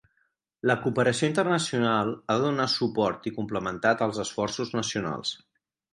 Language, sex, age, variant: Catalan, male, 40-49, Central